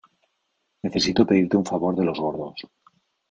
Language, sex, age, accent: Spanish, male, 30-39, España: Centro-Sur peninsular (Madrid, Toledo, Castilla-La Mancha)